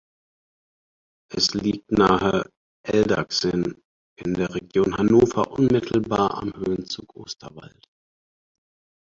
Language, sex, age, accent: German, male, 30-39, Deutschland Deutsch